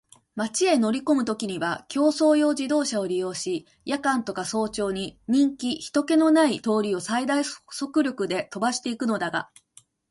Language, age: Japanese, 40-49